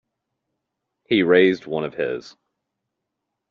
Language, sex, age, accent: English, male, 30-39, United States English